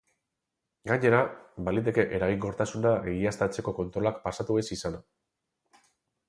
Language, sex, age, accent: Basque, male, 40-49, Mendebalekoa (Araba, Bizkaia, Gipuzkoako mendebaleko herri batzuk)